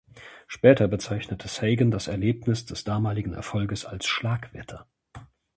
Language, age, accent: German, 40-49, Deutschland Deutsch